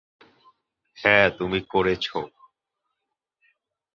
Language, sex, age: Bengali, male, 19-29